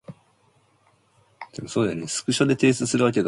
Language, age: English, 19-29